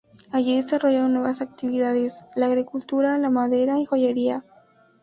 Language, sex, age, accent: Spanish, female, under 19, México